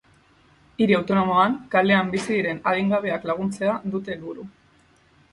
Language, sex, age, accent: Basque, female, 19-29, Mendebalekoa (Araba, Bizkaia, Gipuzkoako mendebaleko herri batzuk)